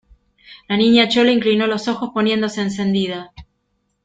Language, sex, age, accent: Spanish, female, 40-49, Rioplatense: Argentina, Uruguay, este de Bolivia, Paraguay